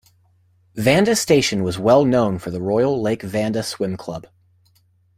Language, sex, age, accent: English, male, 19-29, United States English